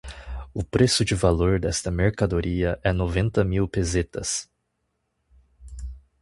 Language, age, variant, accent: Portuguese, 19-29, Portuguese (Brasil), Paulista